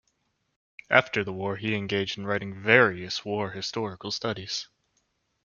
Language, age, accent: English, 19-29, United States English